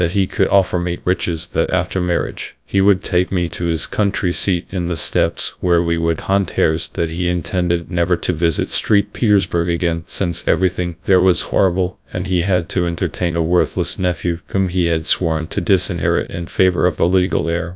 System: TTS, GradTTS